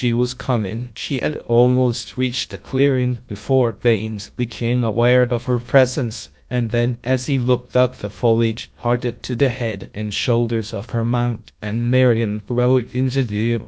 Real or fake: fake